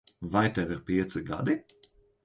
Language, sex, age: Latvian, male, 30-39